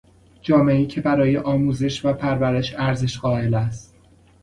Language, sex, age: Persian, male, 30-39